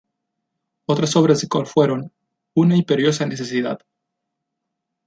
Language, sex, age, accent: Spanish, male, 19-29, México